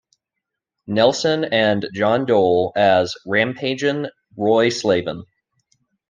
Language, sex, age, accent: English, male, 19-29, United States English